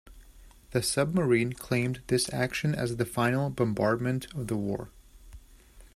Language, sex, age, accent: English, male, 19-29, United States English